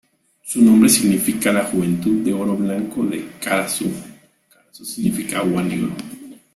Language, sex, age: Spanish, male, 40-49